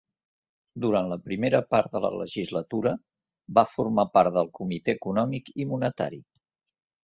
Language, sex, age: Catalan, male, 70-79